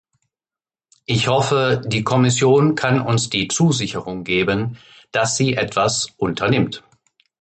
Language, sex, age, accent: German, male, 50-59, Deutschland Deutsch